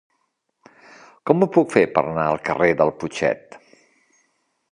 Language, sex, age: Catalan, male, 50-59